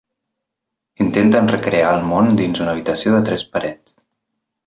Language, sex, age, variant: Catalan, male, 30-39, Central